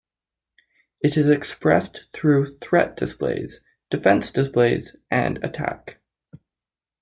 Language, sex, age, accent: English, male, 19-29, Canadian English